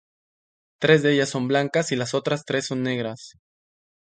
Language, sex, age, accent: Spanish, male, 19-29, México